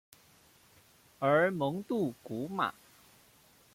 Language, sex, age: Chinese, male, 19-29